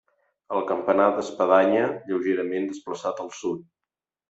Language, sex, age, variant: Catalan, male, 40-49, Central